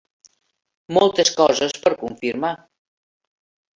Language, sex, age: Catalan, female, 70-79